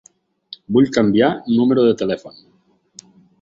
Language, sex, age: Catalan, male, 40-49